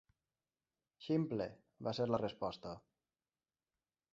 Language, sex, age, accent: Catalan, male, 30-39, valencià